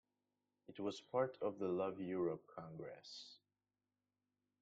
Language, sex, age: English, male, under 19